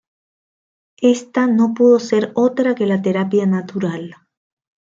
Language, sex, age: Spanish, female, 50-59